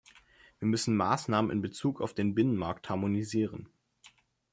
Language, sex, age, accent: German, male, 19-29, Deutschland Deutsch